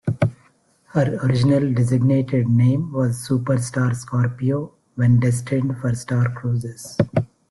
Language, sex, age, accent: English, male, 50-59, India and South Asia (India, Pakistan, Sri Lanka)